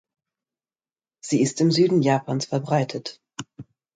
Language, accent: German, Deutschland Deutsch